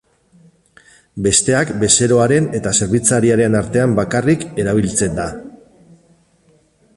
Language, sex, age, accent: Basque, male, 50-59, Mendebalekoa (Araba, Bizkaia, Gipuzkoako mendebaleko herri batzuk)